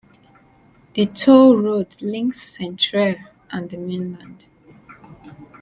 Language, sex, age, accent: English, female, 19-29, England English